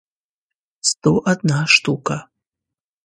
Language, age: Russian, 30-39